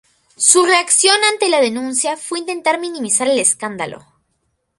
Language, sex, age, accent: Spanish, female, under 19, Andino-Pacífico: Colombia, Perú, Ecuador, oeste de Bolivia y Venezuela andina